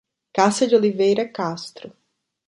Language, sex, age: Portuguese, female, 40-49